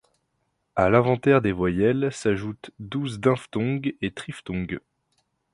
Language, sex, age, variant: French, male, 19-29, Français de métropole